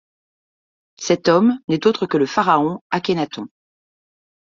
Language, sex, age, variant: French, female, 40-49, Français de métropole